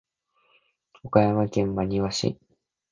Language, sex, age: Japanese, male, 19-29